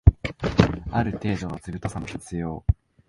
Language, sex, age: Japanese, male, 19-29